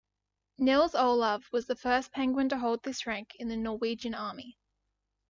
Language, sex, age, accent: English, female, 19-29, Australian English